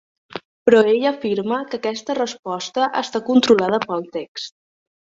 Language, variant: Catalan, Central